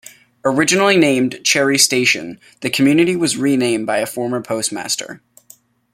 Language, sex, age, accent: English, male, under 19, United States English